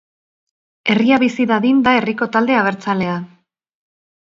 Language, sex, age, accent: Basque, female, 30-39, Erdialdekoa edo Nafarra (Gipuzkoa, Nafarroa)